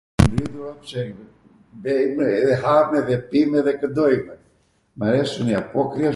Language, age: Arvanitika Albanian, 70-79